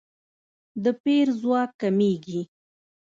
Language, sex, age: Pashto, female, 30-39